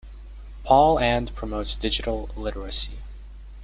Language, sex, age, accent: English, male, under 19, Canadian English